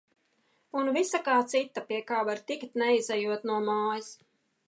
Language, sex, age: Latvian, female, 40-49